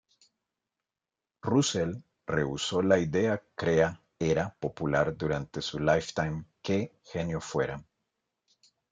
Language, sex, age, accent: Spanish, male, 40-49, Andino-Pacífico: Colombia, Perú, Ecuador, oeste de Bolivia y Venezuela andina